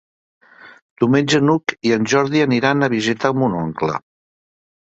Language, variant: Catalan, Central